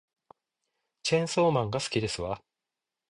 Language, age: Japanese, 30-39